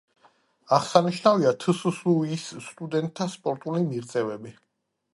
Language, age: Georgian, 40-49